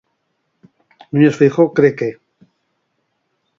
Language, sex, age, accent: Galician, male, 50-59, Atlántico (seseo e gheada)